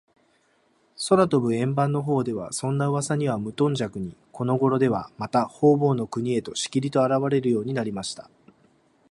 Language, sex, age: Japanese, male, 40-49